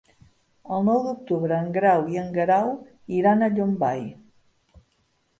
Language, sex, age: Catalan, female, 50-59